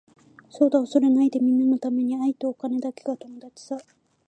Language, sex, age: Japanese, female, 19-29